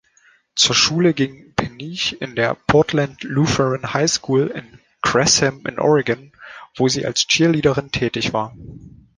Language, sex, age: German, male, 19-29